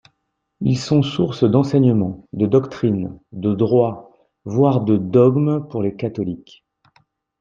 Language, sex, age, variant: French, male, 40-49, Français de métropole